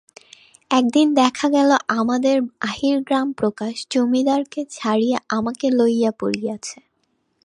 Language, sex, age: Bengali, female, 19-29